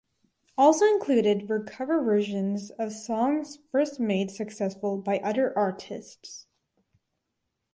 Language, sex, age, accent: English, female, under 19, United States English